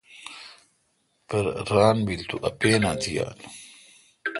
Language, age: Kalkoti, 50-59